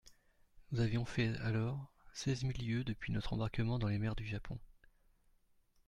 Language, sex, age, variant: French, male, 40-49, Français de métropole